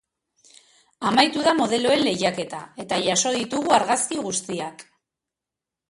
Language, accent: Basque, Mendebalekoa (Araba, Bizkaia, Gipuzkoako mendebaleko herri batzuk)